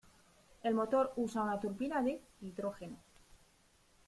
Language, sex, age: Spanish, female, 30-39